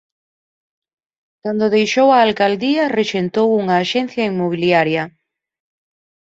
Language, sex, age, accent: Galician, female, 30-39, Normativo (estándar)